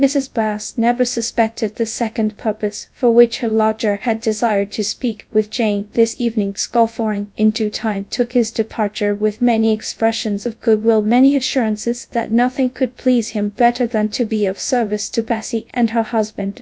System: TTS, GradTTS